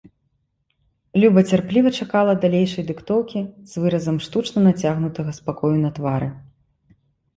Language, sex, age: Belarusian, female, 30-39